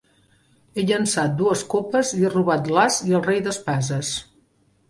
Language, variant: Catalan, Central